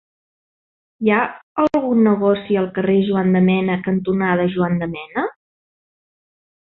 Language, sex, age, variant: Catalan, female, 40-49, Central